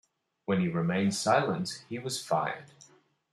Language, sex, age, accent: English, male, 30-39, Australian English